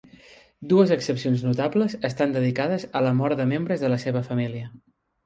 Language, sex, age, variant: Catalan, male, 30-39, Central